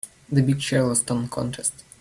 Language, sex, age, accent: English, male, under 19, United States English